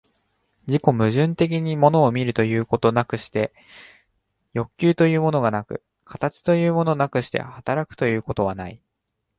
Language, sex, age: Japanese, male, under 19